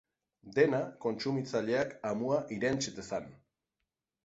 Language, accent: Basque, Erdialdekoa edo Nafarra (Gipuzkoa, Nafarroa)